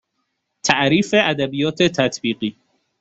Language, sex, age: Persian, male, 19-29